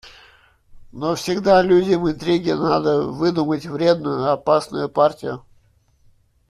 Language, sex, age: Russian, male, 40-49